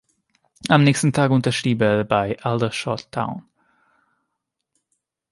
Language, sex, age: German, male, 19-29